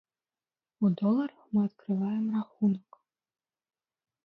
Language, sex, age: Belarusian, female, under 19